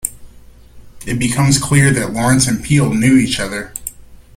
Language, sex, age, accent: English, male, 30-39, United States English